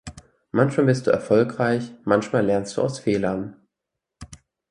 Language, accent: German, Deutschland Deutsch